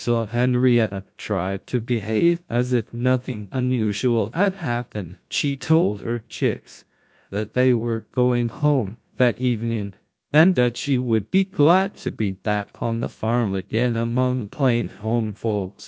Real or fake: fake